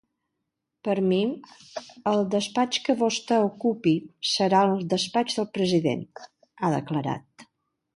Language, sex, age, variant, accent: Catalan, female, 60-69, Balear, balear; central